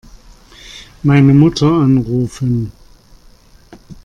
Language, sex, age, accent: German, male, 50-59, Deutschland Deutsch